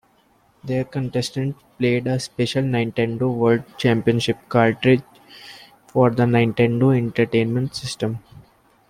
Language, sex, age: English, male, 19-29